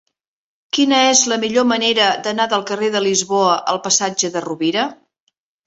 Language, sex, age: Catalan, female, 60-69